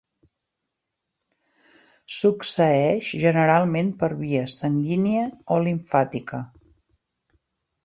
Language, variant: Catalan, Central